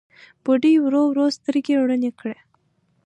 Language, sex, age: Pashto, female, 19-29